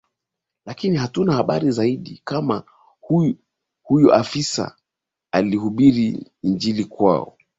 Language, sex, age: Swahili, male, 30-39